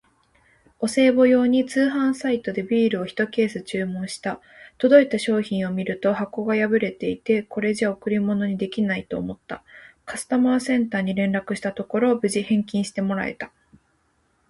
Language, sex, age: Japanese, female, 19-29